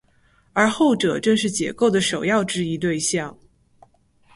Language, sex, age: Chinese, female, 19-29